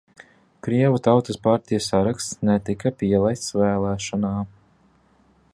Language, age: Latvian, 19-29